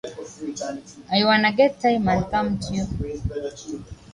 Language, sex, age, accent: English, female, 19-29, United States English